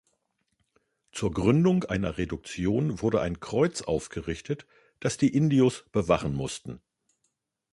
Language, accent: German, Deutschland Deutsch